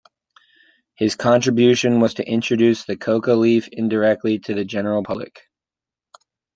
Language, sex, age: English, male, 19-29